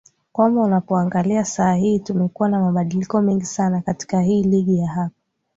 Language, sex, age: Swahili, female, 19-29